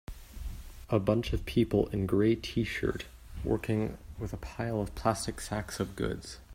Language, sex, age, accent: English, male, 19-29, United States English